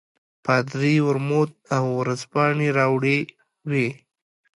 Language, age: Pashto, 19-29